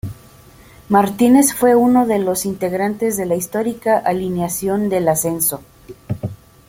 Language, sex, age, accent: Spanish, female, 30-39, México